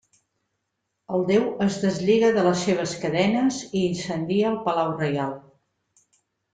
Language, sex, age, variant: Catalan, female, 50-59, Central